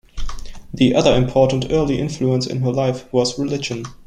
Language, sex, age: English, male, 19-29